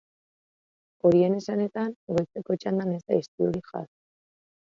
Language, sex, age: Basque, female, 19-29